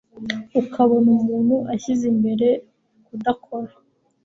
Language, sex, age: Kinyarwanda, female, 19-29